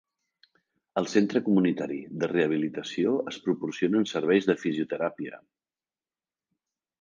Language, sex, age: Catalan, male, 50-59